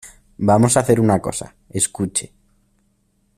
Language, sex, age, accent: Spanish, male, under 19, España: Centro-Sur peninsular (Madrid, Toledo, Castilla-La Mancha)